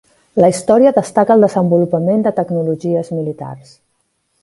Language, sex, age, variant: Catalan, female, 40-49, Central